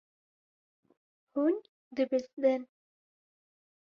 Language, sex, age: Kurdish, female, 19-29